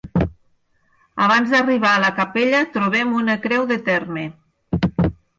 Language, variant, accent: Catalan, Nord-Occidental, nord-occidental